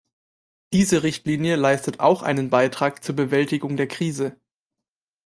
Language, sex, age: German, male, 19-29